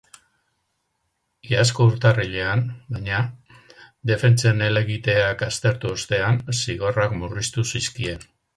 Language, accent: Basque, Mendebalekoa (Araba, Bizkaia, Gipuzkoako mendebaleko herri batzuk)